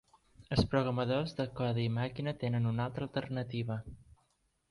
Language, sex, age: Catalan, male, 19-29